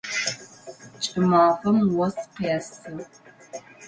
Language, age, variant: Adyghe, 50-59, Адыгабзэ (Кирил, пстэумэ зэдыряе)